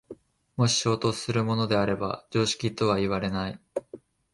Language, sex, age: Japanese, male, 19-29